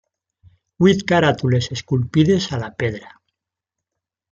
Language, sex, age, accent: Catalan, male, 60-69, valencià